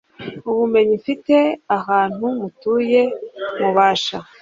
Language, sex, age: Kinyarwanda, female, 30-39